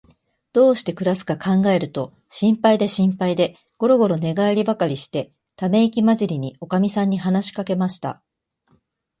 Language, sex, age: Japanese, female, 40-49